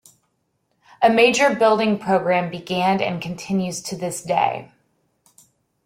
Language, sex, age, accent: English, female, 30-39, United States English